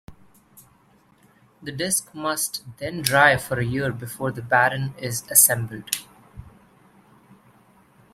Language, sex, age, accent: English, male, 19-29, India and South Asia (India, Pakistan, Sri Lanka)